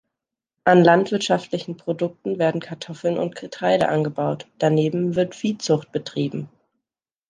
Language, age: German, 19-29